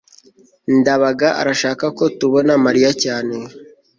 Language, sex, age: Kinyarwanda, male, 19-29